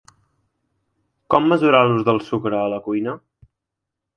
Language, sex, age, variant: Catalan, male, 19-29, Central